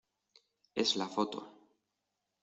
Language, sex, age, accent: Spanish, male, 19-29, España: Norte peninsular (Asturias, Castilla y León, Cantabria, País Vasco, Navarra, Aragón, La Rioja, Guadalajara, Cuenca)